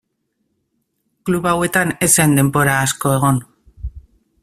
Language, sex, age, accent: Basque, female, 40-49, Mendebalekoa (Araba, Bizkaia, Gipuzkoako mendebaleko herri batzuk)